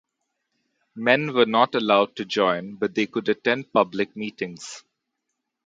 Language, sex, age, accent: English, male, 19-29, India and South Asia (India, Pakistan, Sri Lanka)